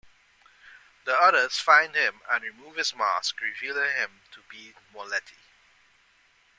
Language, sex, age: English, male, 40-49